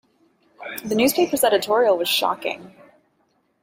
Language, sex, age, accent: English, female, 30-39, United States English